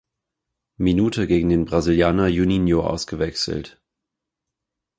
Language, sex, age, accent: German, male, 30-39, Deutschland Deutsch